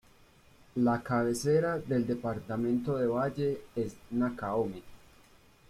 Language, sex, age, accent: Spanish, male, 19-29, Andino-Pacífico: Colombia, Perú, Ecuador, oeste de Bolivia y Venezuela andina